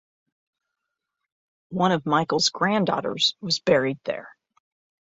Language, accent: English, United States English